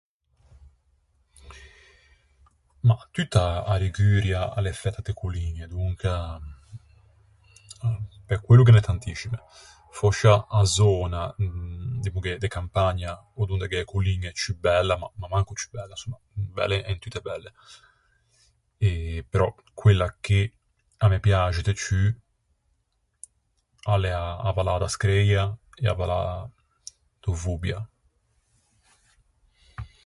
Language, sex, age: Ligurian, male, 30-39